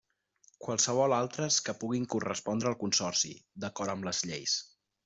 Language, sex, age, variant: Catalan, male, 19-29, Central